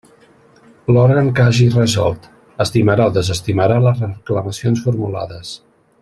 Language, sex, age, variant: Catalan, male, 40-49, Central